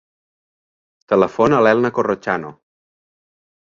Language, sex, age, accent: Catalan, male, 19-29, central; nord-occidental